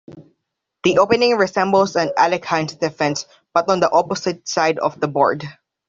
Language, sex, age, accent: English, male, under 19, Filipino